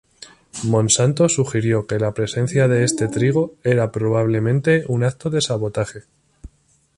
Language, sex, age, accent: Spanish, male, 19-29, España: Norte peninsular (Asturias, Castilla y León, Cantabria, País Vasco, Navarra, Aragón, La Rioja, Guadalajara, Cuenca)